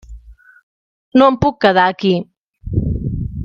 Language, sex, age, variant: Catalan, female, 40-49, Central